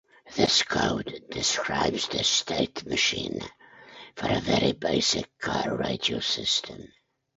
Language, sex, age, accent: English, male, 70-79, Scottish English